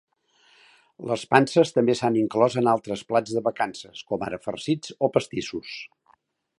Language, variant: Catalan, Central